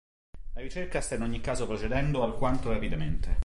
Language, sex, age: Italian, male, 30-39